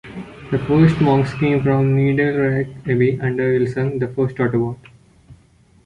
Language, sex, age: English, male, under 19